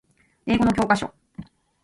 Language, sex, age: Japanese, female, 40-49